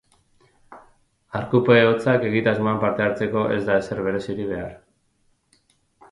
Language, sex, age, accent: Basque, male, 40-49, Mendebalekoa (Araba, Bizkaia, Gipuzkoako mendebaleko herri batzuk)